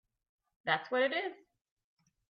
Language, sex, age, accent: English, female, 30-39, Canadian English